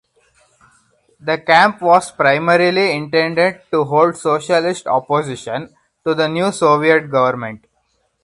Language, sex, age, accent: English, male, 19-29, India and South Asia (India, Pakistan, Sri Lanka)